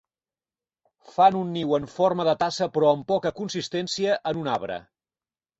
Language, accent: Catalan, nord-oriental